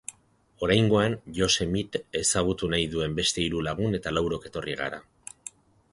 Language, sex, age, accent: Basque, male, 60-69, Erdialdekoa edo Nafarra (Gipuzkoa, Nafarroa)